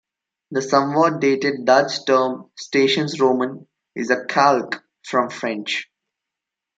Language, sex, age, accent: English, male, 19-29, India and South Asia (India, Pakistan, Sri Lanka)